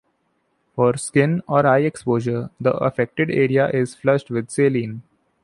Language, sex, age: English, male, 19-29